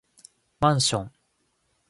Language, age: Japanese, 19-29